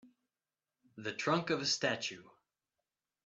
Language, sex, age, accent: English, male, 19-29, United States English